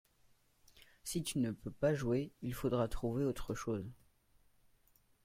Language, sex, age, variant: French, male, under 19, Français de métropole